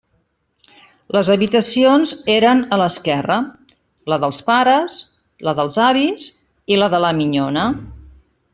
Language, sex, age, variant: Catalan, female, 50-59, Central